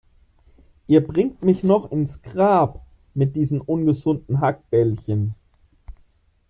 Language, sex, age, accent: German, male, 19-29, Deutschland Deutsch